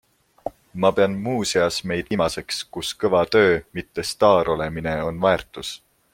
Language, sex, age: Estonian, male, 19-29